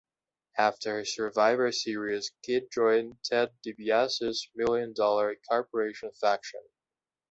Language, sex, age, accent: English, male, 19-29, United States English